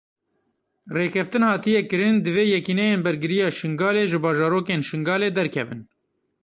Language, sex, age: Kurdish, male, 30-39